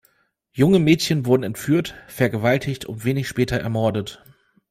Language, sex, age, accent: German, male, 30-39, Deutschland Deutsch